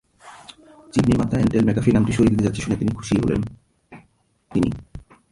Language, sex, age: Bengali, male, 19-29